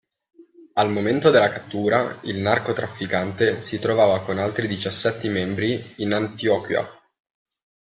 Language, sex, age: Italian, male, 19-29